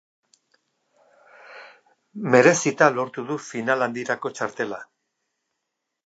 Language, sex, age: Basque, male, 60-69